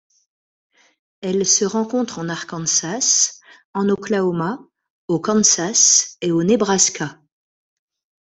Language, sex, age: French, female, 50-59